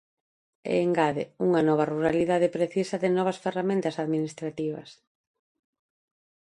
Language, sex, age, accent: Galician, female, 40-49, Normativo (estándar)